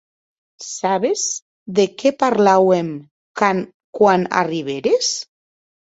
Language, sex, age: Occitan, female, 40-49